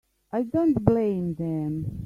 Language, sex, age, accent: English, female, 50-59, Australian English